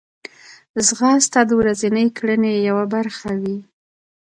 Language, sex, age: Pashto, female, 30-39